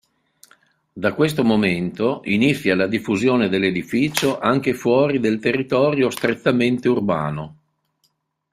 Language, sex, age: Italian, male, 60-69